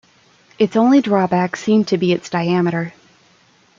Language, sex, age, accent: English, female, 19-29, United States English